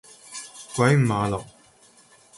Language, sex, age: Cantonese, male, 19-29